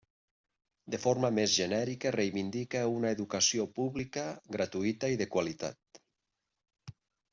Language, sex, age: Catalan, male, 40-49